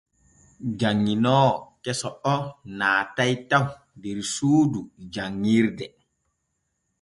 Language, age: Borgu Fulfulde, 30-39